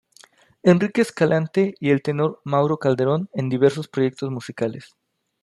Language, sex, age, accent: Spanish, male, 30-39, México